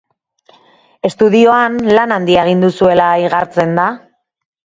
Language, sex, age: Basque, female, 30-39